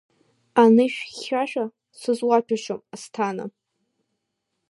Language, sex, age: Abkhazian, female, under 19